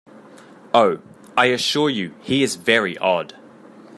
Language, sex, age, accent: English, male, 19-29, Australian English